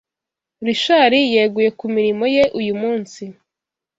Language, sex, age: Kinyarwanda, female, 19-29